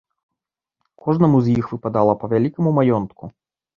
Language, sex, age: Belarusian, male, 30-39